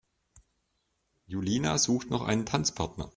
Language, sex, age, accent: German, male, 40-49, Deutschland Deutsch